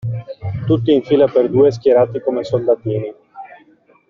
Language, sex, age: Italian, male, 40-49